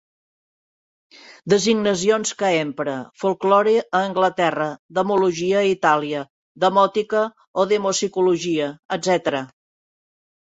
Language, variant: Catalan, Central